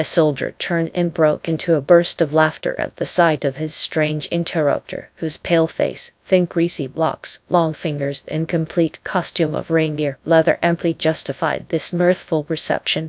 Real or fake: fake